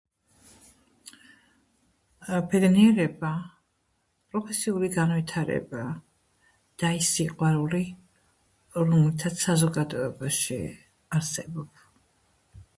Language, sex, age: Georgian, female, 60-69